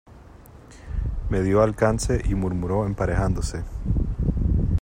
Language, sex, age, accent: Spanish, male, 30-39, América central